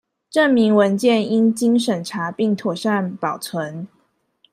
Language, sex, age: Chinese, female, 30-39